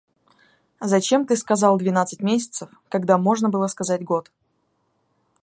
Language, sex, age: Russian, female, 19-29